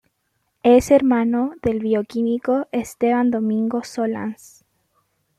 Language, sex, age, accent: Spanish, female, under 19, Chileno: Chile, Cuyo